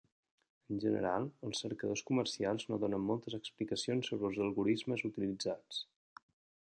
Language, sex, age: Catalan, male, 30-39